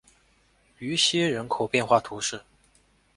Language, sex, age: Chinese, male, 19-29